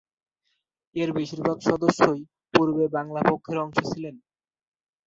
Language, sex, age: Bengali, male, under 19